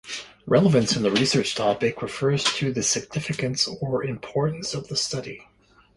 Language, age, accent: English, 60-69, Canadian English